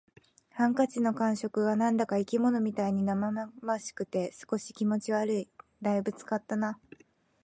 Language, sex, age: Japanese, female, 19-29